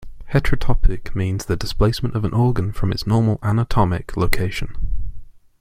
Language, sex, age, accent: English, male, 19-29, England English